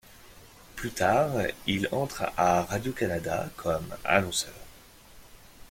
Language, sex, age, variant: French, male, 30-39, Français de métropole